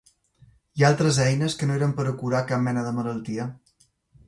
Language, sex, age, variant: Catalan, female, 40-49, Balear